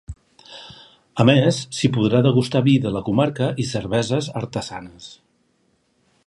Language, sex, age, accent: Catalan, male, 50-59, Barceloní